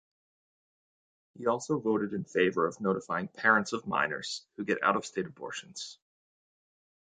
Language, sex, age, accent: English, male, 19-29, Canadian English